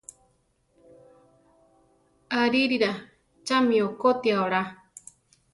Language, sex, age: Central Tarahumara, female, 30-39